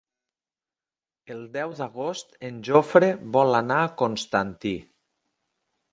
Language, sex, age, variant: Catalan, male, 50-59, Septentrional